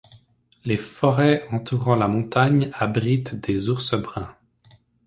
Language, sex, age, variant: French, male, 19-29, Français de métropole